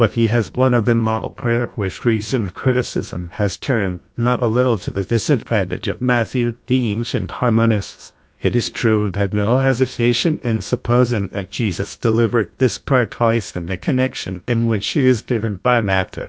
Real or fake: fake